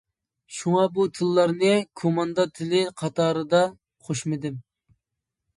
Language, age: Uyghur, 19-29